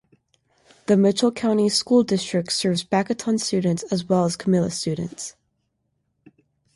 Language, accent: English, United States English